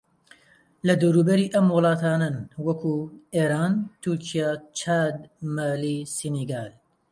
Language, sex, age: Central Kurdish, male, 30-39